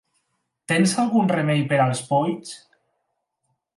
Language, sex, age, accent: Catalan, male, 19-29, valencià